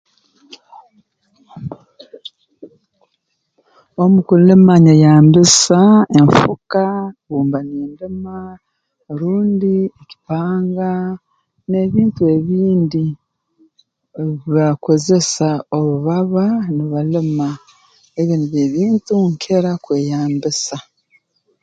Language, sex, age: Tooro, female, 40-49